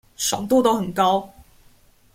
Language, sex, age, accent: Chinese, female, 19-29, 出生地：臺北市